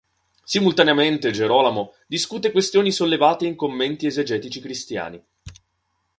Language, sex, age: Italian, male, 19-29